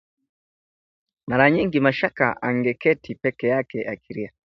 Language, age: Swahili, 19-29